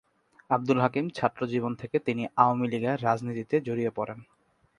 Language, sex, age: Bengali, male, 19-29